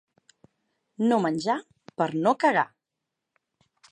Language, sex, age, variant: Catalan, female, 40-49, Central